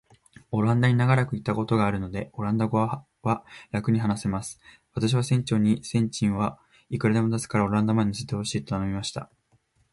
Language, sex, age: Japanese, male, 19-29